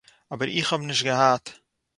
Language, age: Yiddish, under 19